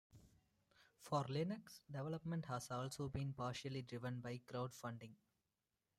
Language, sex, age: English, male, under 19